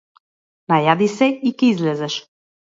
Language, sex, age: Macedonian, female, 30-39